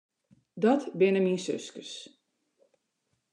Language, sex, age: Western Frisian, female, 60-69